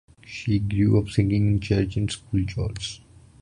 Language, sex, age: English, male, 19-29